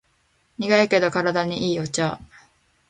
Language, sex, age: Japanese, female, 19-29